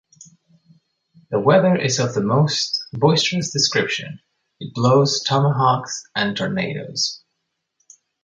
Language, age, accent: English, 30-39, Canadian English